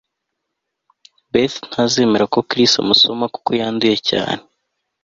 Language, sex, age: Kinyarwanda, male, under 19